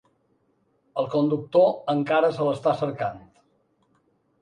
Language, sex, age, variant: Catalan, male, 70-79, Balear